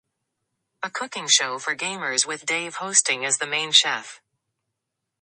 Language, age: English, under 19